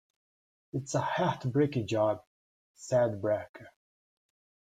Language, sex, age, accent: English, male, 30-39, United States English